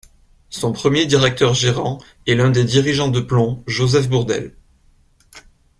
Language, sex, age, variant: French, male, 19-29, Français de métropole